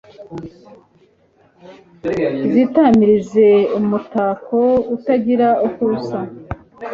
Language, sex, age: Kinyarwanda, female, 50-59